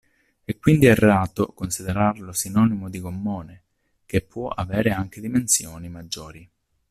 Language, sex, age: Italian, male, 30-39